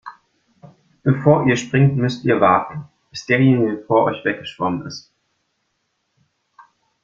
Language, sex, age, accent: German, male, 19-29, Deutschland Deutsch